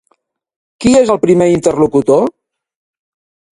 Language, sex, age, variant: Catalan, male, 60-69, Central